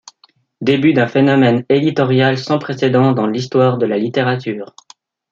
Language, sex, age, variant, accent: French, male, 19-29, Français d'Europe, Français de Suisse